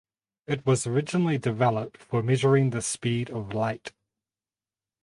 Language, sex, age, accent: English, male, 30-39, New Zealand English